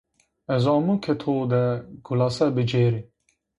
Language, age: Zaza, 19-29